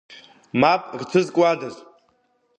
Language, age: Abkhazian, under 19